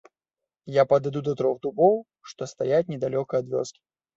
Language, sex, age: Belarusian, male, 30-39